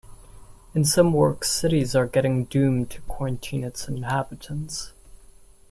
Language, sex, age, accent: English, male, 19-29, United States English